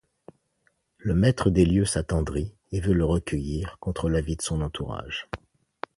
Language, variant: French, Français de métropole